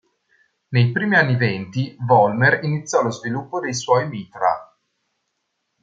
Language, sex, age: Italian, male, 30-39